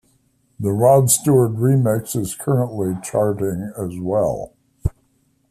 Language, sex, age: English, male, 70-79